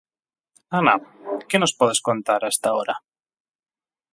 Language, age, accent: Galician, 30-39, Atlántico (seseo e gheada); Normativo (estándar); Neofalante